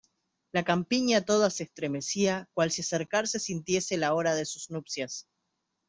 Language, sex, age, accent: Spanish, female, 40-49, Rioplatense: Argentina, Uruguay, este de Bolivia, Paraguay